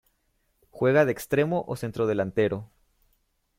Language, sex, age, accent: Spanish, male, 19-29, México